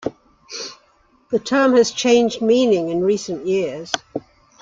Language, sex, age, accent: English, female, 70-79, England English